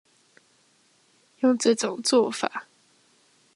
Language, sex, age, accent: Chinese, female, 19-29, 出生地：臺北市